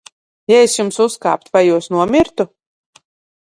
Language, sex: Latvian, female